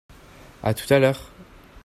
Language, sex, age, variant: French, male, 19-29, Français de métropole